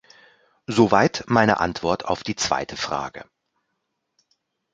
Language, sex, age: German, male, 40-49